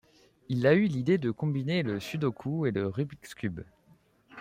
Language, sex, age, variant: French, male, 30-39, Français de métropole